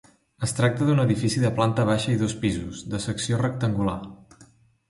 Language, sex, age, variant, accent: Catalan, male, under 19, Central, central